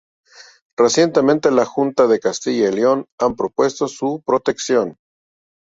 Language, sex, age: Spanish, male, 50-59